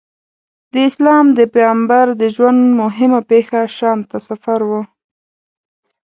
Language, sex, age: Pashto, female, 19-29